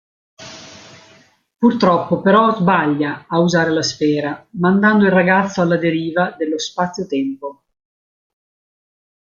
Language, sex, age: Italian, female, 50-59